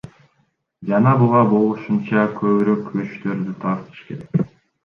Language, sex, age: Kyrgyz, male, 19-29